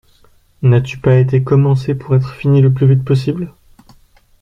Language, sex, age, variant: French, male, 19-29, Français de métropole